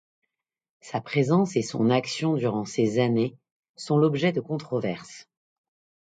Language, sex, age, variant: French, female, 40-49, Français de métropole